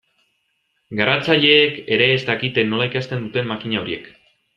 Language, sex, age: Basque, male, 19-29